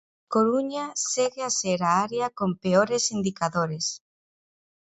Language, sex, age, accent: Galician, female, 40-49, Central (gheada)